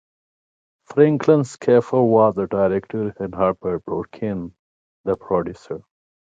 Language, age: English, 30-39